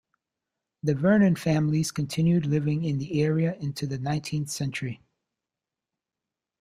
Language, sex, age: English, male, 40-49